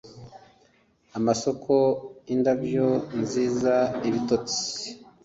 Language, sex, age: Kinyarwanda, male, 40-49